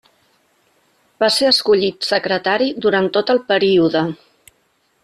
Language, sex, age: Catalan, female, 50-59